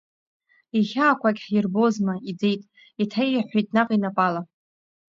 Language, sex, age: Abkhazian, female, under 19